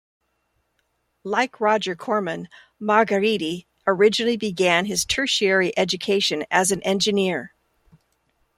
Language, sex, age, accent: English, female, 50-59, United States English